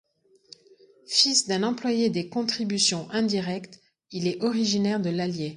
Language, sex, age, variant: French, female, 40-49, Français de métropole